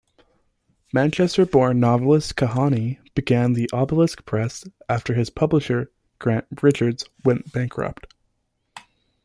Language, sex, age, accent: English, male, under 19, Canadian English